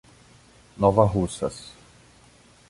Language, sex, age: Portuguese, male, 19-29